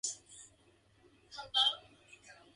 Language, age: English, 19-29